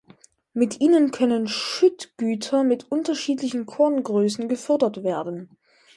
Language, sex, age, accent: German, male, under 19, Deutschland Deutsch